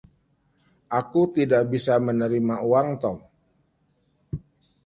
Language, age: Indonesian, 50-59